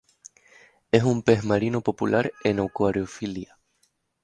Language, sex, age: Spanish, male, 19-29